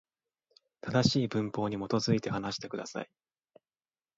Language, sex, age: Japanese, male, 19-29